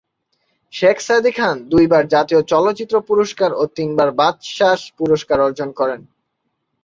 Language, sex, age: Bengali, male, 19-29